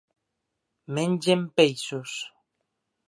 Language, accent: Catalan, valencià